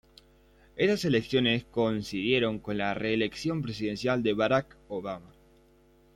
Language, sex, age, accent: Spanish, male, under 19, Rioplatense: Argentina, Uruguay, este de Bolivia, Paraguay